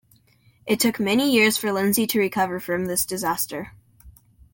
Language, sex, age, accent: English, male, under 19, United States English